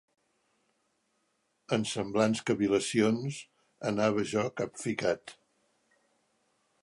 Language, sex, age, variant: Catalan, male, 70-79, Central